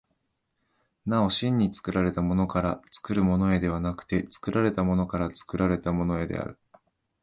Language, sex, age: Japanese, male, 19-29